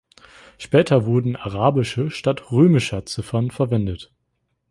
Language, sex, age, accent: German, male, 19-29, Deutschland Deutsch